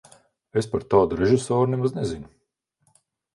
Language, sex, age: Latvian, male, 30-39